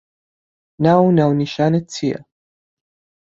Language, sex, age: Central Kurdish, male, 19-29